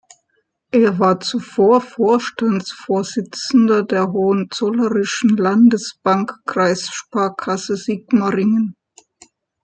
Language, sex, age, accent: German, female, 60-69, Deutschland Deutsch